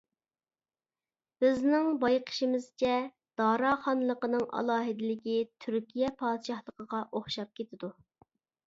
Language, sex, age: Uyghur, male, 19-29